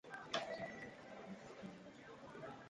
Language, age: English, 19-29